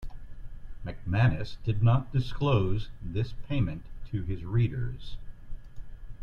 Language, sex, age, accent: English, male, 50-59, United States English